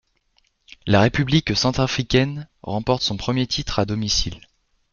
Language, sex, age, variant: French, male, 19-29, Français de métropole